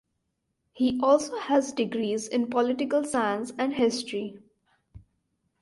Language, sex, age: English, female, 19-29